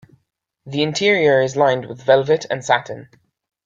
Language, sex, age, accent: English, male, 19-29, England English